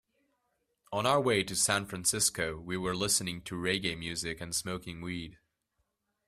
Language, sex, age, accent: English, male, 19-29, England English